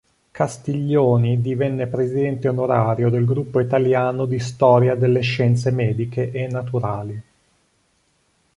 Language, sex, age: Italian, male, 40-49